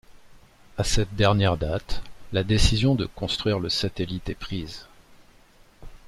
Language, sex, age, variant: French, male, 40-49, Français de métropole